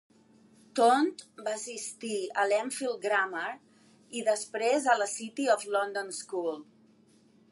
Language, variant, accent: Catalan, Central, central